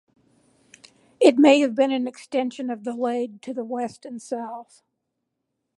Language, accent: English, United States English